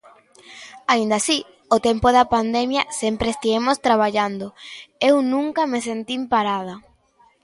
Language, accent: Galician, Normativo (estándar)